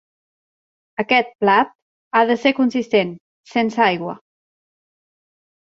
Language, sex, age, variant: Catalan, female, 40-49, Central